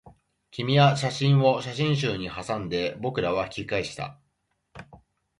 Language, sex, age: Japanese, male, 40-49